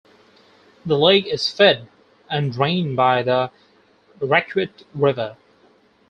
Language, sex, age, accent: English, male, 19-29, England English